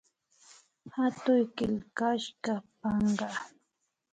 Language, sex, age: Imbabura Highland Quichua, female, 30-39